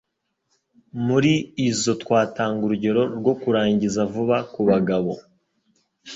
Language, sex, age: Kinyarwanda, male, 19-29